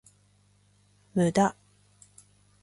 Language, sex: Japanese, female